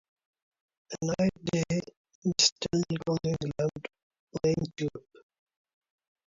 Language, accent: English, United States English